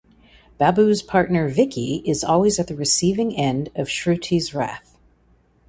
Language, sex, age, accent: English, female, 40-49, United States English